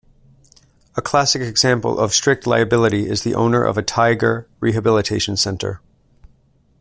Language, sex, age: English, male, 40-49